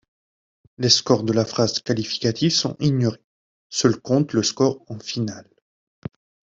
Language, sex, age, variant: French, male, 19-29, Français de métropole